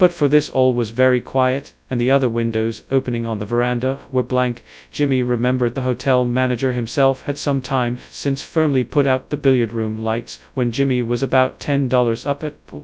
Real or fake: fake